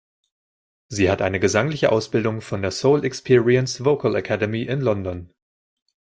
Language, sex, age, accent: German, male, 30-39, Deutschland Deutsch